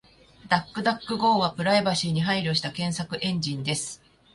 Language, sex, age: Japanese, female, 40-49